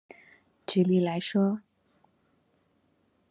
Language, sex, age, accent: Chinese, female, 40-49, 出生地：臺北市